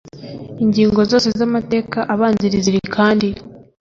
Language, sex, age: Kinyarwanda, female, under 19